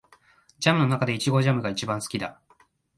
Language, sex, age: Japanese, male, 19-29